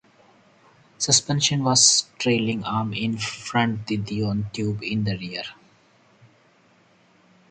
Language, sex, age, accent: English, male, 30-39, India and South Asia (India, Pakistan, Sri Lanka); Singaporean English